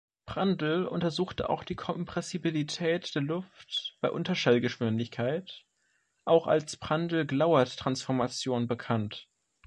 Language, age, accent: German, under 19, Deutschland Deutsch